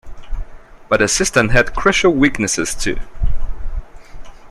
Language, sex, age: English, male, 30-39